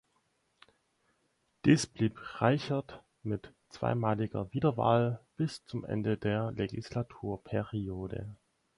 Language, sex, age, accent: German, male, 19-29, Deutschland Deutsch